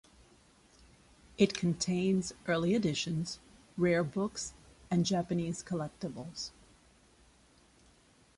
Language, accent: English, United States English